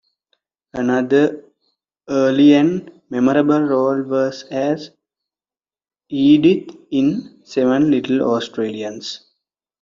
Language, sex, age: English, male, 19-29